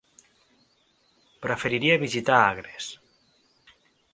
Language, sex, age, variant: Catalan, male, 19-29, Central